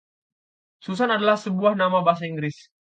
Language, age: Indonesian, 19-29